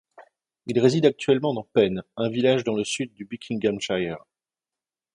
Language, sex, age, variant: French, male, 40-49, Français de métropole